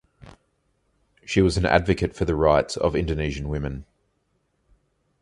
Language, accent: English, Australian English